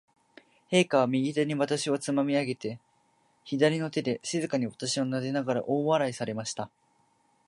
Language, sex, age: Japanese, male, 19-29